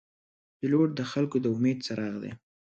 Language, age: Pashto, under 19